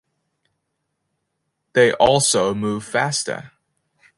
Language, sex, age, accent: English, male, 19-29, United States English